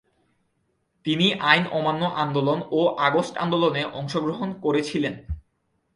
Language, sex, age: Bengali, male, 19-29